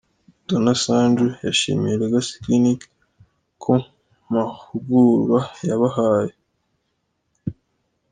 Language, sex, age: Kinyarwanda, male, under 19